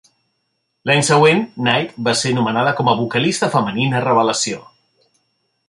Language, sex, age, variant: Catalan, male, 40-49, Central